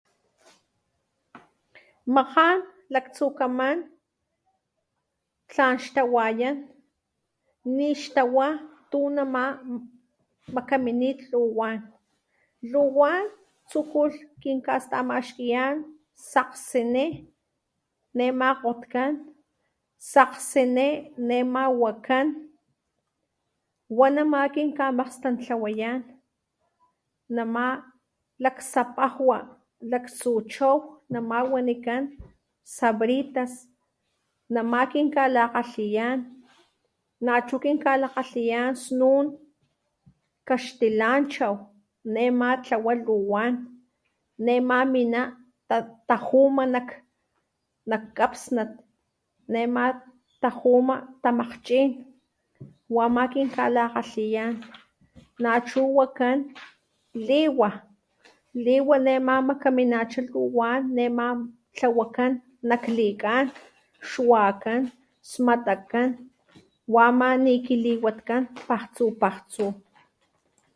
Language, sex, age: Papantla Totonac, female, 40-49